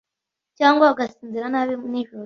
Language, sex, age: Kinyarwanda, male, under 19